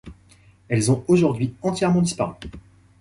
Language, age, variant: French, 40-49, Français de métropole